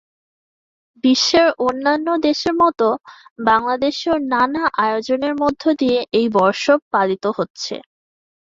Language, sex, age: Bengali, female, 19-29